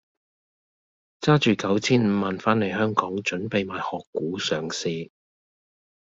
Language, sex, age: Cantonese, male, 50-59